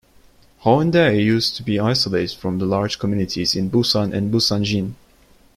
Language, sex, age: English, male, 19-29